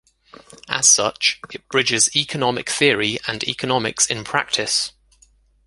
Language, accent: English, England English